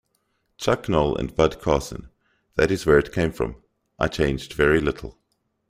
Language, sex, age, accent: English, male, 30-39, Southern African (South Africa, Zimbabwe, Namibia)